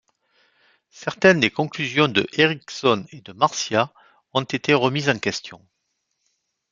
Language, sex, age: French, male, 50-59